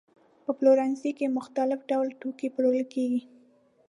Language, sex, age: Pashto, female, 19-29